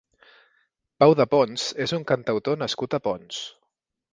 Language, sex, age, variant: Catalan, male, 30-39, Central